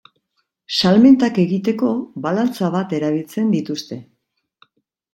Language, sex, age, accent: Basque, female, 50-59, Erdialdekoa edo Nafarra (Gipuzkoa, Nafarroa)